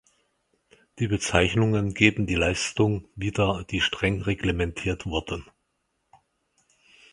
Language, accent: German, Deutschland Deutsch